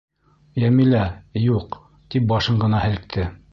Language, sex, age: Bashkir, male, 60-69